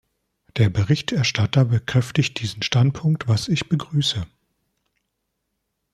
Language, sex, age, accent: German, male, 40-49, Deutschland Deutsch